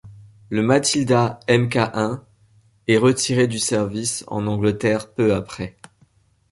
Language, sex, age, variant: French, male, 19-29, Français de métropole